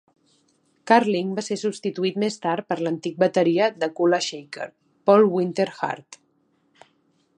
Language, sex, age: Catalan, female, 19-29